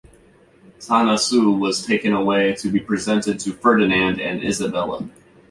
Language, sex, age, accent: English, male, 19-29, United States English